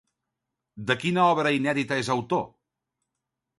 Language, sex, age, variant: Catalan, male, 50-59, Central